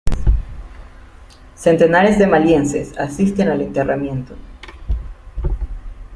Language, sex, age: Spanish, male, under 19